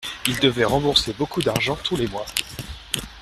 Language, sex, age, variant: French, male, 19-29, Français de métropole